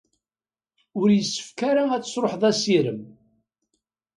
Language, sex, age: Kabyle, male, 70-79